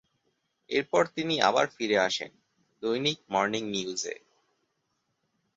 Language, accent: Bengali, Bengali